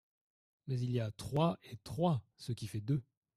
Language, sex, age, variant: French, male, 30-39, Français de métropole